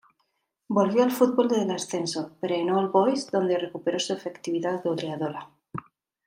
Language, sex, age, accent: Spanish, female, 30-39, España: Centro-Sur peninsular (Madrid, Toledo, Castilla-La Mancha)